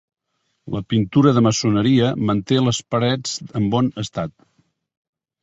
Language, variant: Catalan, Nord-Occidental